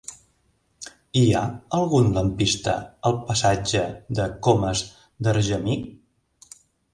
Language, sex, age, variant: Catalan, male, 40-49, Central